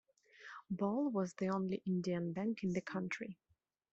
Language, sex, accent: English, female, United States English